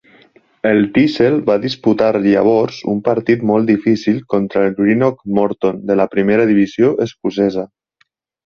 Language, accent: Catalan, valencià